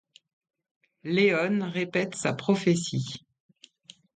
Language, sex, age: French, female, 40-49